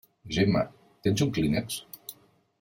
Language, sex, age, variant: Catalan, male, 50-59, Central